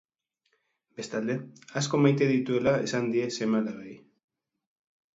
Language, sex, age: Basque, male, 30-39